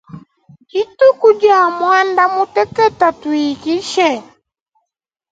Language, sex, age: Luba-Lulua, female, 19-29